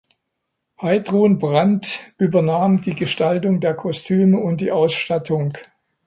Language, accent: German, Deutschland Deutsch